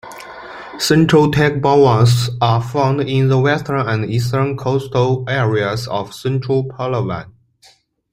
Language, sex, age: English, male, 19-29